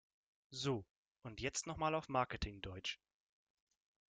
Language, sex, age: German, male, 19-29